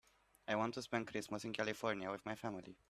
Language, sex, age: English, male, 19-29